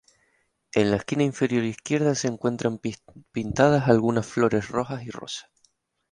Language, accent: Spanish, España: Islas Canarias